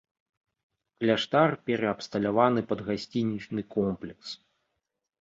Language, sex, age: Belarusian, male, 30-39